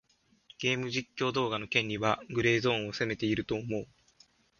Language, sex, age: Japanese, male, 19-29